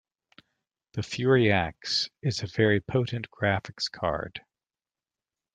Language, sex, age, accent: English, male, 40-49, United States English